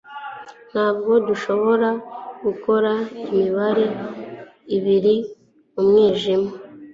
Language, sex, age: Kinyarwanda, female, 19-29